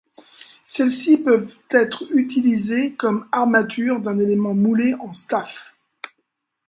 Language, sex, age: French, male, 60-69